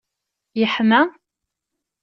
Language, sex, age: Kabyle, female, 19-29